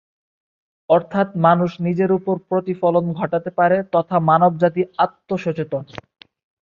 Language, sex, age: Bengali, male, 19-29